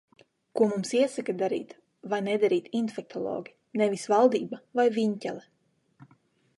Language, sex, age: Latvian, female, 19-29